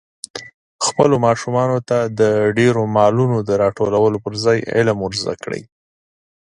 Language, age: Pashto, 30-39